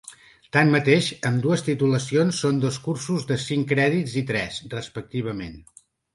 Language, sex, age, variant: Catalan, male, 50-59, Central